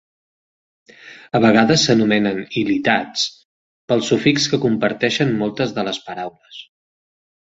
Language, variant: Catalan, Central